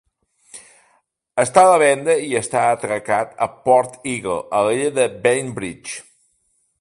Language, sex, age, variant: Catalan, male, 50-59, Central